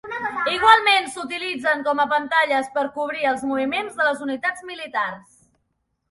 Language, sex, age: Catalan, female, 30-39